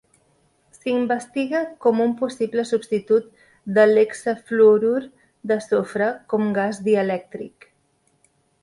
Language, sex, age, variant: Catalan, female, 40-49, Central